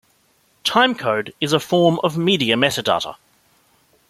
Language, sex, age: English, male, 19-29